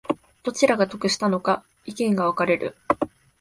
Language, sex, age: Japanese, female, 19-29